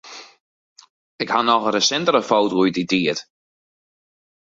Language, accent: Western Frisian, Wâldfrysk